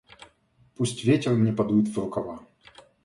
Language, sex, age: Russian, male, 40-49